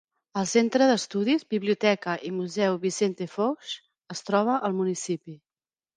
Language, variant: Catalan, Central